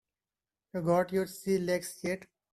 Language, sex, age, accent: English, male, 19-29, India and South Asia (India, Pakistan, Sri Lanka)